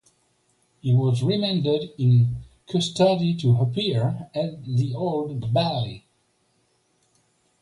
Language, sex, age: English, male, 60-69